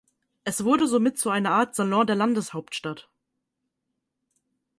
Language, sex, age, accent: German, female, 19-29, Deutschland Deutsch